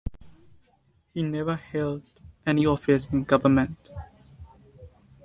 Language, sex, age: English, male, 19-29